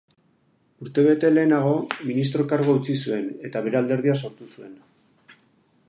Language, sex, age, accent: Basque, male, 40-49, Erdialdekoa edo Nafarra (Gipuzkoa, Nafarroa)